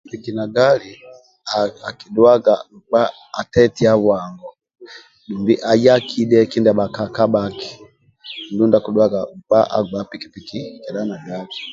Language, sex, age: Amba (Uganda), male, 40-49